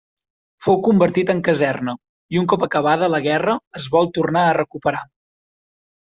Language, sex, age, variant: Catalan, male, 19-29, Central